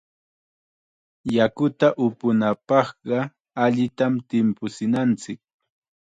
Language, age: Chiquián Ancash Quechua, 19-29